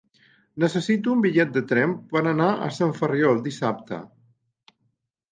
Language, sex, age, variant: Catalan, male, 50-59, Central